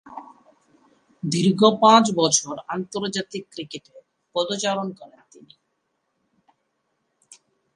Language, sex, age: Bengali, male, 19-29